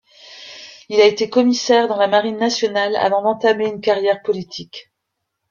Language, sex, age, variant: French, female, 50-59, Français de métropole